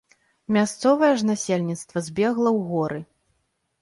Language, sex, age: Belarusian, female, 30-39